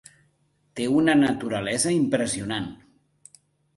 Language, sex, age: Catalan, male, 40-49